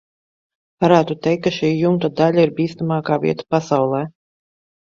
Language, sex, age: Latvian, female, 40-49